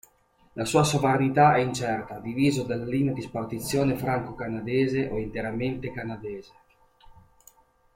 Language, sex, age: Italian, male, 30-39